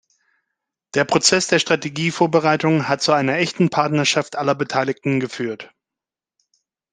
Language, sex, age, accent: German, male, 50-59, Deutschland Deutsch